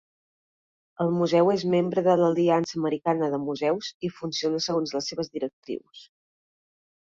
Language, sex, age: Catalan, female, 30-39